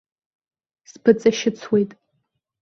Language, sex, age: Abkhazian, female, 19-29